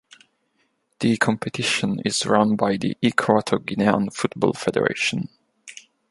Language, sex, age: English, male, 19-29